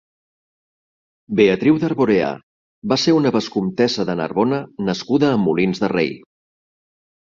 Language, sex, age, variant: Catalan, male, 40-49, Septentrional